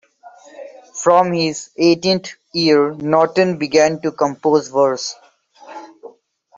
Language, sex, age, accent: English, male, 19-29, India and South Asia (India, Pakistan, Sri Lanka)